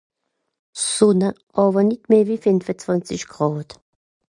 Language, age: Swiss German, 50-59